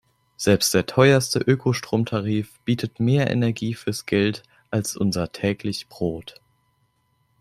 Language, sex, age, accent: German, male, 19-29, Deutschland Deutsch